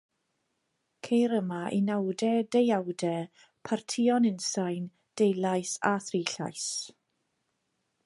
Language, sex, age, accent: Welsh, female, 40-49, Y Deyrnas Unedig Cymraeg